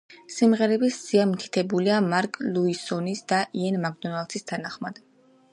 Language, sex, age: Georgian, female, 19-29